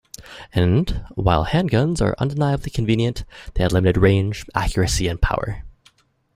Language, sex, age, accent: English, male, 19-29, Canadian English